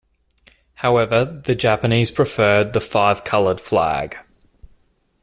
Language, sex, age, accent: English, male, 30-39, Australian English